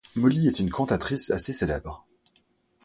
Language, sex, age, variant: French, male, 19-29, Français de métropole